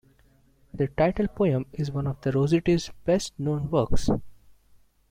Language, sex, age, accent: English, male, 19-29, India and South Asia (India, Pakistan, Sri Lanka)